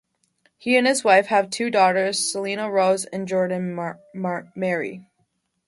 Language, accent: English, United States English